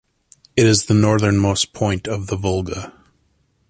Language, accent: English, United States English